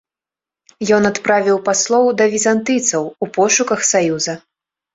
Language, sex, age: Belarusian, female, 19-29